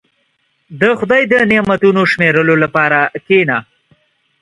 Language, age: Pashto, 19-29